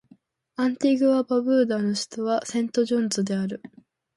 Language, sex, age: Japanese, female, under 19